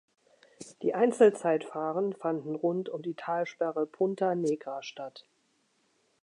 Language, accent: German, Deutschland Deutsch